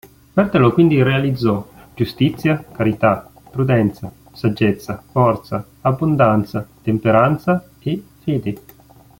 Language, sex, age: Italian, male, 19-29